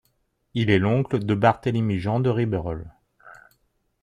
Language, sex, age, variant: French, male, 40-49, Français de métropole